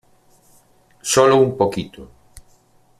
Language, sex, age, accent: Spanish, male, 50-59, España: Norte peninsular (Asturias, Castilla y León, Cantabria, País Vasco, Navarra, Aragón, La Rioja, Guadalajara, Cuenca)